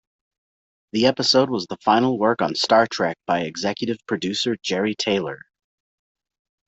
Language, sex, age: English, male, 30-39